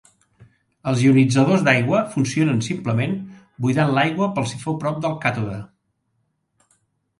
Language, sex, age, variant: Catalan, male, 60-69, Central